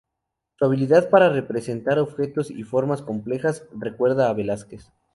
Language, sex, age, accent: Spanish, male, 19-29, México